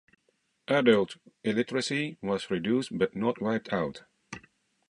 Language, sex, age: English, male, 40-49